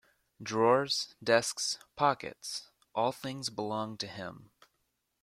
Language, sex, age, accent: English, male, under 19, United States English